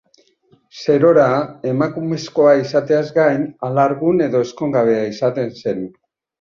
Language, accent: Basque, Mendebalekoa (Araba, Bizkaia, Gipuzkoako mendebaleko herri batzuk)